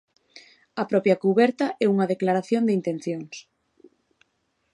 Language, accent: Galician, Normativo (estándar)